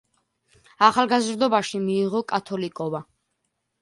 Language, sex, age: Georgian, male, under 19